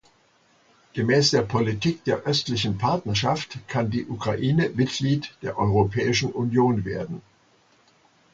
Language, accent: German, Deutschland Deutsch